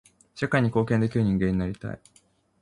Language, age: Japanese, 19-29